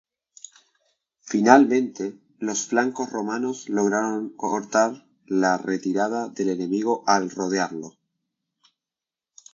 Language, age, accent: Spanish, 19-29, Rioplatense: Argentina, Uruguay, este de Bolivia, Paraguay